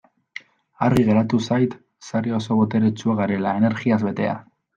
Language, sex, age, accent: Basque, male, 19-29, Mendebalekoa (Araba, Bizkaia, Gipuzkoako mendebaleko herri batzuk)